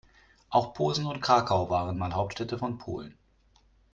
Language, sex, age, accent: German, male, 30-39, Deutschland Deutsch